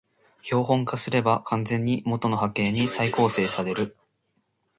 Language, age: Japanese, 19-29